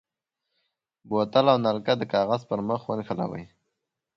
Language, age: Pashto, under 19